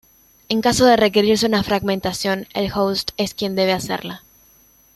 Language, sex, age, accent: Spanish, female, 19-29, Rioplatense: Argentina, Uruguay, este de Bolivia, Paraguay